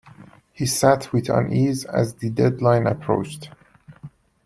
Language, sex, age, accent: English, male, 19-29, United States English